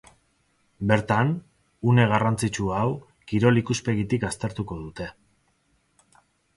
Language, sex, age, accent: Basque, male, 19-29, Erdialdekoa edo Nafarra (Gipuzkoa, Nafarroa)